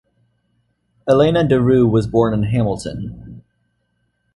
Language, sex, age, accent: English, male, under 19, United States English